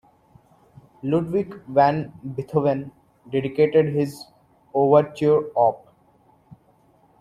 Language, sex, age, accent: English, male, 19-29, India and South Asia (India, Pakistan, Sri Lanka)